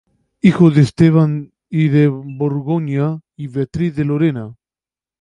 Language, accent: Spanish, Chileno: Chile, Cuyo